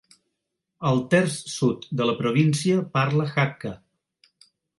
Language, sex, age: Catalan, male, 60-69